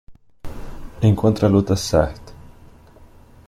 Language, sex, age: Portuguese, male, 19-29